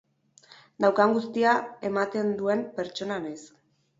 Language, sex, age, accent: Basque, female, 19-29, Mendebalekoa (Araba, Bizkaia, Gipuzkoako mendebaleko herri batzuk)